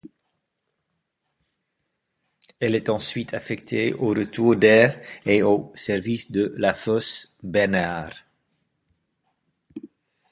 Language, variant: French, Français d'Europe